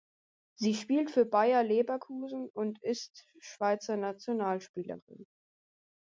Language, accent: German, Deutschland Deutsch